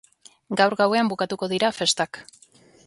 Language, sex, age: Basque, female, 30-39